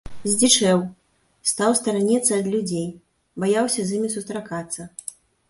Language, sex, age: Belarusian, female, 30-39